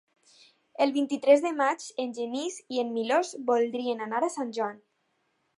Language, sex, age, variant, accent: Catalan, female, under 19, Alacantí, valencià